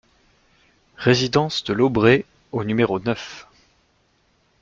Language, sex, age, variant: French, male, 19-29, Français de métropole